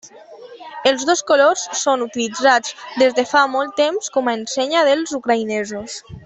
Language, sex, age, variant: Catalan, female, 19-29, Central